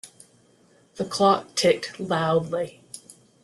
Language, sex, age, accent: English, female, 50-59, United States English